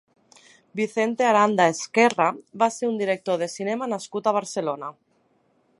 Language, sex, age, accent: Catalan, female, 30-39, valencià